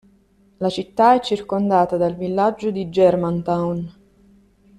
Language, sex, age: Italian, female, 30-39